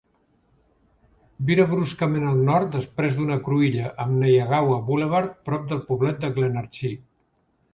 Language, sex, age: Catalan, male, 70-79